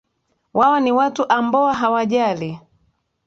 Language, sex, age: Swahili, female, 30-39